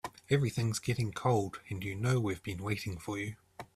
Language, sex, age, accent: English, male, 30-39, New Zealand English